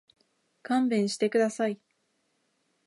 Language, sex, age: Japanese, female, 19-29